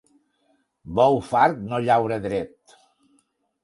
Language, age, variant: Catalan, 60-69, Tortosí